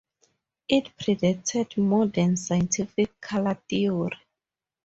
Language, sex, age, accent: English, female, 30-39, Southern African (South Africa, Zimbabwe, Namibia)